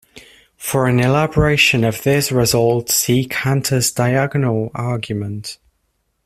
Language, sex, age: English, male, 19-29